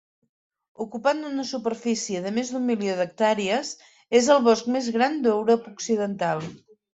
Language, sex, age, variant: Catalan, female, 50-59, Central